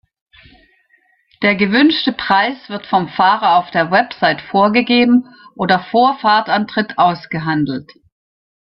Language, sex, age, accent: German, female, 60-69, Deutschland Deutsch